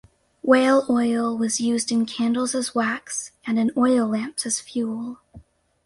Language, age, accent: English, under 19, United States English